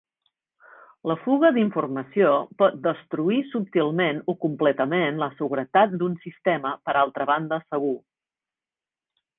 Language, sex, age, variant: Catalan, female, 50-59, Central